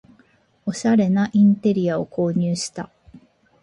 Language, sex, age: Japanese, female, 40-49